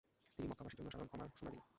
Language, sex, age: Bengali, male, 19-29